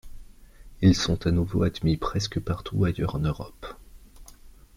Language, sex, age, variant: French, male, 40-49, Français de métropole